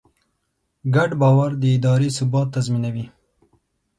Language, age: Pashto, 19-29